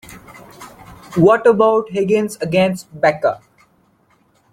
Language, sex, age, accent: English, male, 19-29, India and South Asia (India, Pakistan, Sri Lanka)